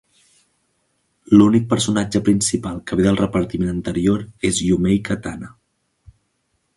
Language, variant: Catalan, Central